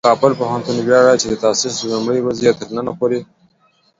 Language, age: Pashto, 19-29